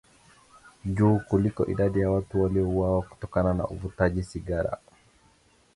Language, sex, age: Swahili, male, 19-29